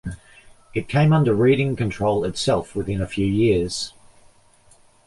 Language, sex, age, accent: English, male, 40-49, Australian English